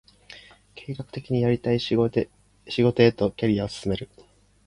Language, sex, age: Japanese, male, 40-49